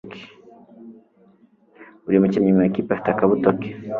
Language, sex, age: Kinyarwanda, male, 19-29